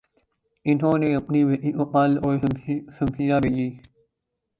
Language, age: Urdu, 19-29